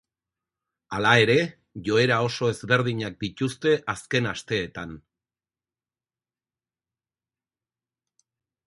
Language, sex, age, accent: Basque, male, 40-49, Erdialdekoa edo Nafarra (Gipuzkoa, Nafarroa)